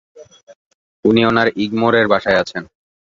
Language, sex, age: Bengali, male, under 19